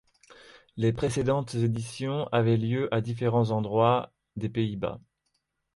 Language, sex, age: French, male, 30-39